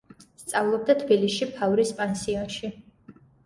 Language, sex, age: Georgian, female, 19-29